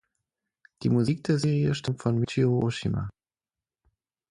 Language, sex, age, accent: German, male, 19-29, Deutschland Deutsch